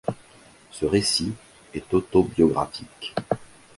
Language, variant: French, Français de métropole